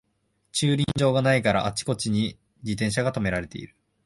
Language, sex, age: Japanese, male, 19-29